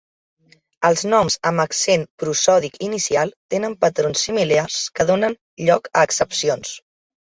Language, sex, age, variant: Catalan, female, 30-39, Central